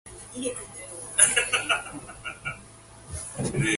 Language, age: English, 19-29